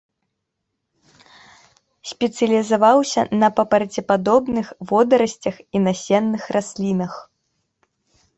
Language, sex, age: Belarusian, female, 19-29